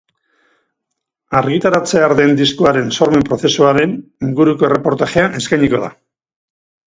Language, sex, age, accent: Basque, male, 50-59, Mendebalekoa (Araba, Bizkaia, Gipuzkoako mendebaleko herri batzuk)